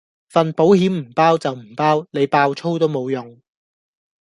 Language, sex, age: Cantonese, male, 19-29